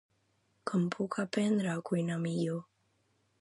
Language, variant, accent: Catalan, Central, central